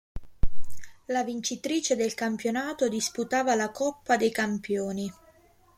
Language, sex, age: Italian, female, 19-29